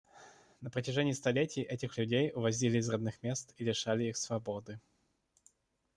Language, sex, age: Russian, male, 30-39